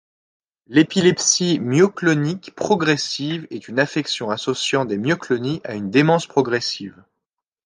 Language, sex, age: French, male, 19-29